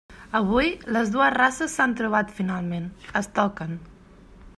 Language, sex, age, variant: Catalan, male, 19-29, Central